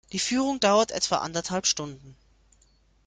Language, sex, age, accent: German, female, 19-29, Deutschland Deutsch